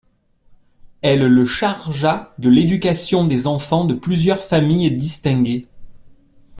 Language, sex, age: French, male, 40-49